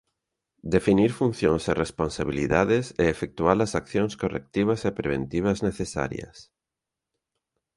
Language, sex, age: Galician, male, 40-49